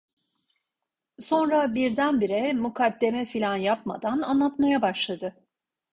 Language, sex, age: Turkish, female, 40-49